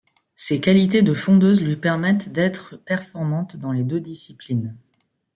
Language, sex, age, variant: French, female, 30-39, Français de métropole